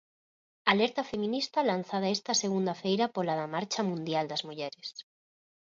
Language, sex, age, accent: Galician, female, 19-29, Normativo (estándar)